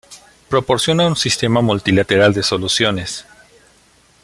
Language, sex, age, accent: Spanish, male, 40-49, México